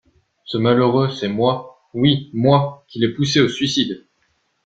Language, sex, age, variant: French, male, 19-29, Français de métropole